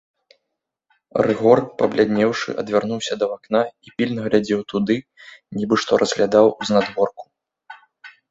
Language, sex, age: Belarusian, male, 30-39